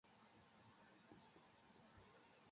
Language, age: Basque, under 19